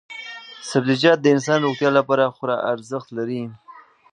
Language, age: Pashto, 30-39